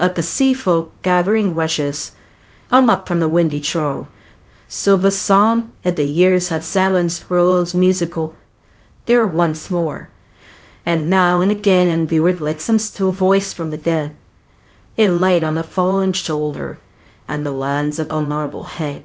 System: TTS, VITS